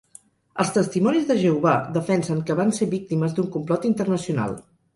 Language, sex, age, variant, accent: Catalan, female, 50-59, Central, central